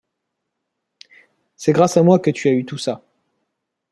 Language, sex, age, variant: French, male, 30-39, Français de métropole